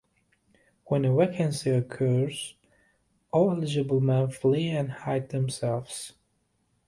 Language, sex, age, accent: English, male, 30-39, England English